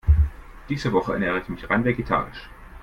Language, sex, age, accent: German, male, 19-29, Deutschland Deutsch